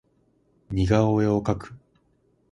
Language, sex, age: Japanese, male, 19-29